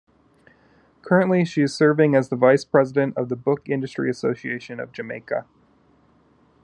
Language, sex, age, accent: English, male, 30-39, United States English